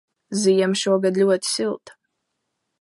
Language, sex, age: Latvian, female, under 19